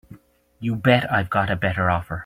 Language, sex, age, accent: English, male, 30-39, Irish English